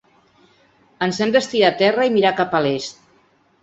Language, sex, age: Catalan, female, 60-69